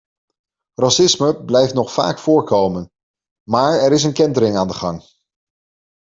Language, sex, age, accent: Dutch, male, 40-49, Nederlands Nederlands